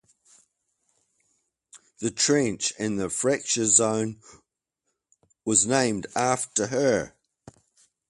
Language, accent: English, New Zealand English